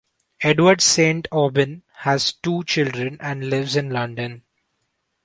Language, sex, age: English, male, 19-29